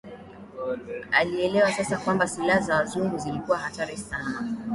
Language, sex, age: Swahili, female, 19-29